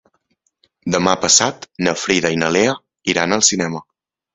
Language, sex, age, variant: Catalan, male, 19-29, Central